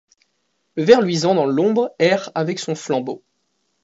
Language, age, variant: French, 19-29, Français de métropole